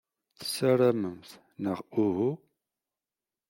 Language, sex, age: Kabyle, male, 30-39